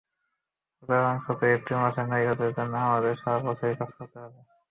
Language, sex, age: Bengali, male, 19-29